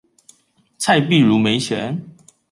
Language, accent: Chinese, 出生地：臺中市